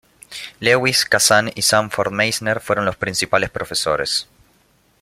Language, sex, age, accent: Spanish, male, 19-29, Rioplatense: Argentina, Uruguay, este de Bolivia, Paraguay